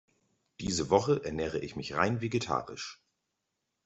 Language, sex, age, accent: German, male, 30-39, Deutschland Deutsch